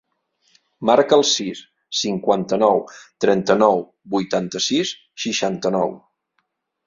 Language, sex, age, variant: Catalan, male, 40-49, Central